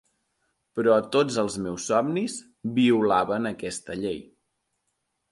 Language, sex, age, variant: Catalan, male, 30-39, Central